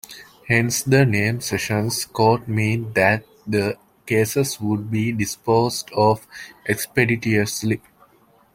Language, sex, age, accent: English, male, 19-29, England English